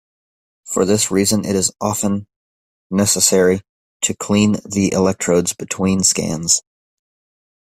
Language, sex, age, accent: English, male, 19-29, United States English